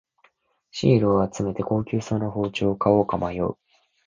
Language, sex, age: Japanese, male, 19-29